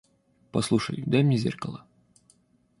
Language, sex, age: Russian, male, 30-39